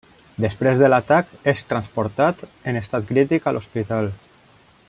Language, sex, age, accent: Catalan, male, 30-39, valencià